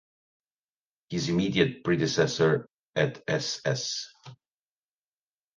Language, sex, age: English, male, 50-59